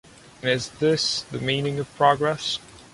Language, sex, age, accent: English, male, 19-29, Canadian English